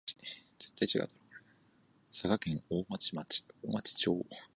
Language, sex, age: Japanese, male, 19-29